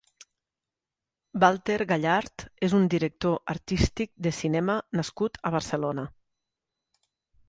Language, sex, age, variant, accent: Catalan, female, 40-49, Nord-Occidental, Lleidatà